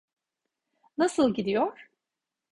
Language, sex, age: Turkish, female, 40-49